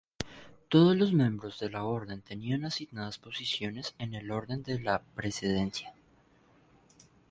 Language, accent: Spanish, Caribe: Cuba, Venezuela, Puerto Rico, República Dominicana, Panamá, Colombia caribeña, México caribeño, Costa del golfo de México